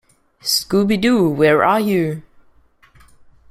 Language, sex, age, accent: English, male, under 19, England English